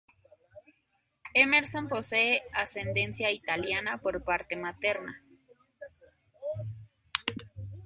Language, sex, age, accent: Spanish, female, 30-39, México